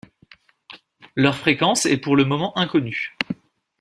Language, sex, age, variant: French, male, 30-39, Français de métropole